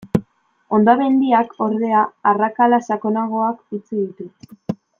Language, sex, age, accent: Basque, female, 19-29, Mendebalekoa (Araba, Bizkaia, Gipuzkoako mendebaleko herri batzuk)